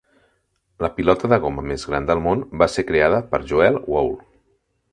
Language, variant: Catalan, Central